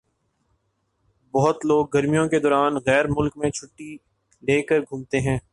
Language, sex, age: Urdu, male, 19-29